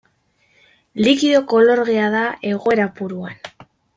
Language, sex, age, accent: Basque, female, 19-29, Mendebalekoa (Araba, Bizkaia, Gipuzkoako mendebaleko herri batzuk)